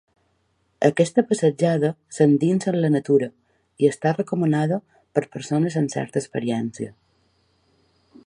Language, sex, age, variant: Catalan, female, 40-49, Balear